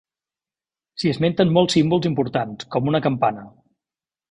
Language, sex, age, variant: Catalan, male, 50-59, Central